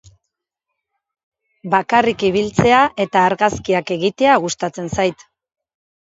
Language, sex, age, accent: Basque, female, 40-49, Erdialdekoa edo Nafarra (Gipuzkoa, Nafarroa)